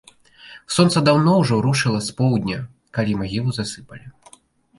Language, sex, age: Belarusian, male, 19-29